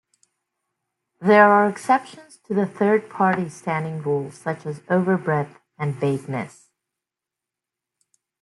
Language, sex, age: English, female, 40-49